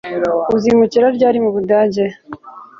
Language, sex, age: Kinyarwanda, female, 19-29